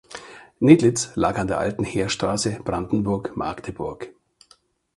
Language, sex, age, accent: German, male, 50-59, Deutschland Deutsch